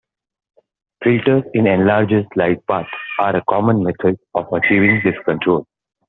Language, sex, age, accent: English, male, 30-39, India and South Asia (India, Pakistan, Sri Lanka)